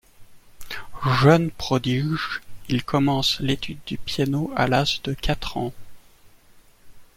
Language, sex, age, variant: French, male, 19-29, Français de métropole